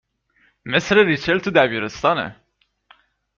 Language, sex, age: Persian, male, 19-29